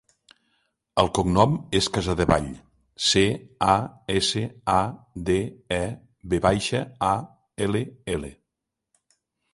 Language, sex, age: Catalan, male, 60-69